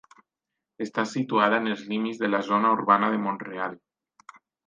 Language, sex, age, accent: Catalan, male, 19-29, valencià